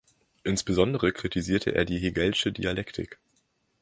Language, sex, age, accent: German, male, 19-29, Deutschland Deutsch